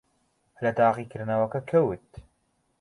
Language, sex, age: Central Kurdish, male, 19-29